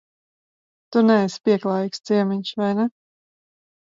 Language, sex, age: Latvian, female, 40-49